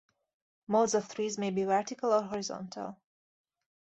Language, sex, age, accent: English, female, 19-29, United States English